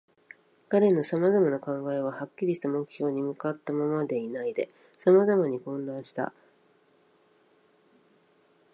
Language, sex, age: Japanese, female, 50-59